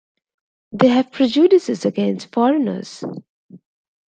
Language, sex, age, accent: English, female, 19-29, India and South Asia (India, Pakistan, Sri Lanka)